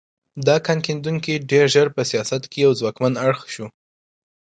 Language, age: Pashto, 19-29